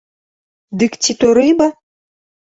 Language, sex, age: Belarusian, female, 19-29